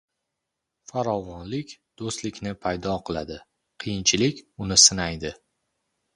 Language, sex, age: Uzbek, male, 19-29